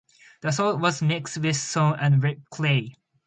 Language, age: English, 19-29